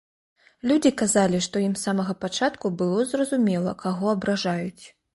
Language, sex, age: Belarusian, female, 19-29